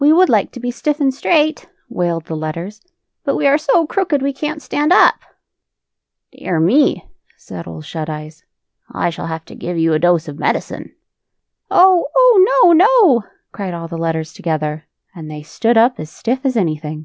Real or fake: real